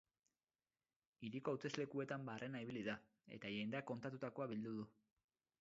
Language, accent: Basque, Mendebalekoa (Araba, Bizkaia, Gipuzkoako mendebaleko herri batzuk)